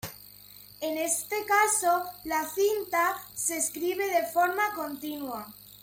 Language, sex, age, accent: Spanish, female, under 19, España: Centro-Sur peninsular (Madrid, Toledo, Castilla-La Mancha)